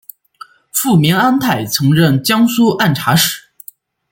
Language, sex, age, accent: Chinese, male, 19-29, 出生地：山西省